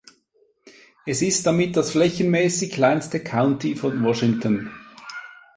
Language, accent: German, Schweizerdeutsch